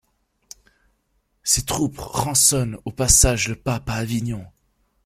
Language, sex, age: French, male, 19-29